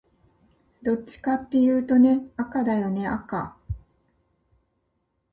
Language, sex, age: Japanese, female, 50-59